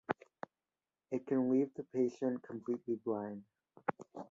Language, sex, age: English, male, 19-29